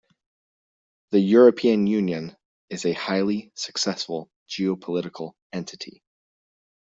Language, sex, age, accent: English, male, 30-39, United States English